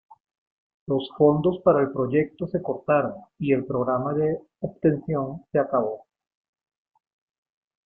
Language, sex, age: Spanish, male, 60-69